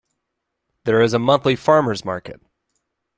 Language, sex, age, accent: English, male, 19-29, United States English